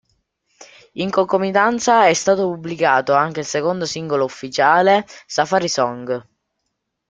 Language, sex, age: Italian, male, under 19